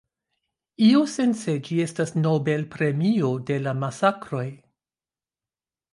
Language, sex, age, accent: Esperanto, female, 50-59, Internacia